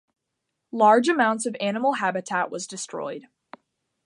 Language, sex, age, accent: English, female, under 19, United States English